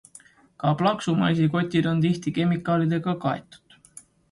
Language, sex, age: Estonian, male, 19-29